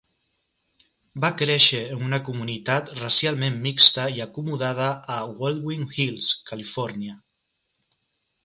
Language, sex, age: Catalan, male, 30-39